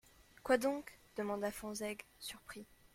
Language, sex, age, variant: French, female, under 19, Français de métropole